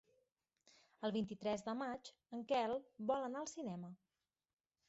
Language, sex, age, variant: Catalan, female, 30-39, Central